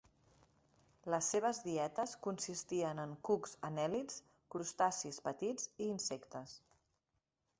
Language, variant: Catalan, Central